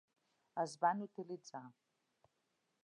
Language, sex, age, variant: Catalan, female, 60-69, Central